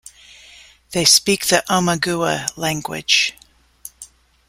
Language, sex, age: English, female, 50-59